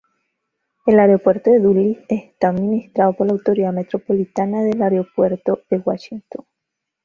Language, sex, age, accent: Spanish, female, 19-29, Andino-Pacífico: Colombia, Perú, Ecuador, oeste de Bolivia y Venezuela andina